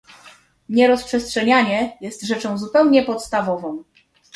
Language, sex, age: Polish, female, 19-29